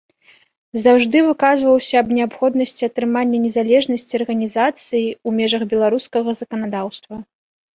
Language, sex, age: Belarusian, female, 19-29